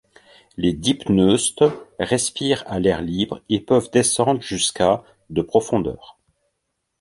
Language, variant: French, Français de métropole